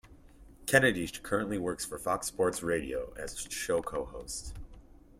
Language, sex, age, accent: English, male, 19-29, United States English